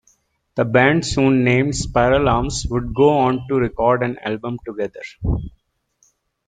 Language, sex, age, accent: English, male, 19-29, United States English